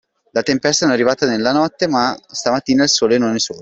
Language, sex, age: Italian, male, 19-29